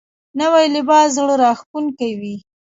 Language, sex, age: Pashto, female, 19-29